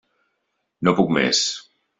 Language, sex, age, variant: Catalan, male, 40-49, Central